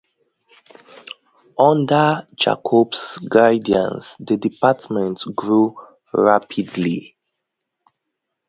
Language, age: English, 19-29